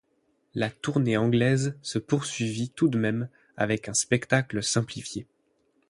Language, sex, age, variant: French, male, 19-29, Français de métropole